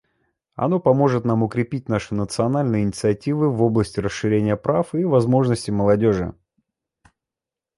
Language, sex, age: Russian, male, 30-39